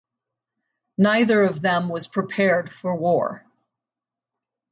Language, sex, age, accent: English, female, 30-39, United States English